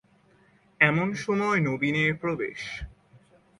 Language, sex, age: Bengali, male, 19-29